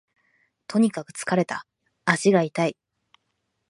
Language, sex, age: Japanese, female, 19-29